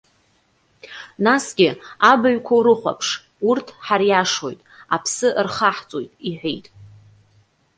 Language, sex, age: Abkhazian, female, 30-39